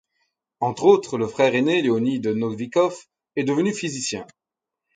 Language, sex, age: French, male, 30-39